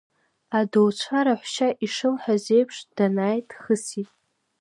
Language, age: Abkhazian, under 19